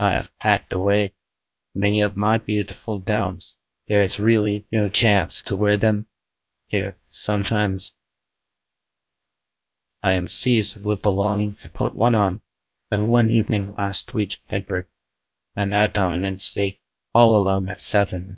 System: TTS, GlowTTS